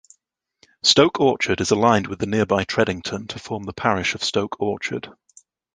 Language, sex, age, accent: English, male, 30-39, England English